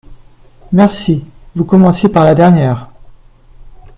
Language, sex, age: French, male, 40-49